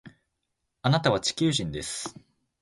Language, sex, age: Japanese, male, 19-29